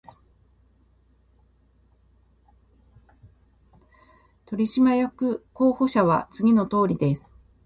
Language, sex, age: Japanese, female, 50-59